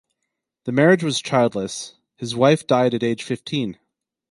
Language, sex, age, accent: English, male, 30-39, United States English